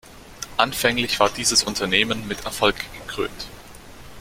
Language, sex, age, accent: German, male, under 19, Deutschland Deutsch